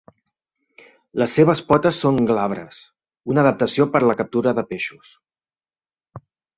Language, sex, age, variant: Catalan, male, 30-39, Central